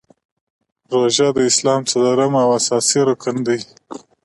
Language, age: Pashto, 30-39